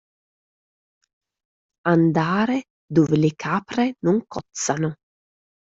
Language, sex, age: Italian, female, 30-39